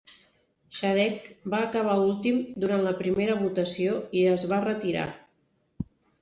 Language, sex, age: Catalan, female, 40-49